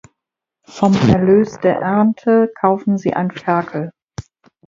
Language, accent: German, Deutschland Deutsch